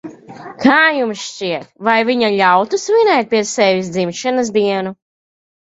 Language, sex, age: Latvian, female, 19-29